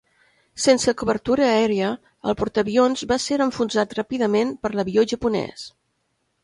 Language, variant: Catalan, Central